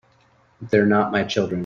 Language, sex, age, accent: English, male, 40-49, United States English